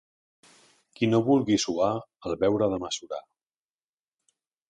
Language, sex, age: Catalan, male, 50-59